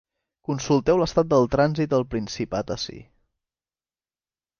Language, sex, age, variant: Catalan, male, 19-29, Central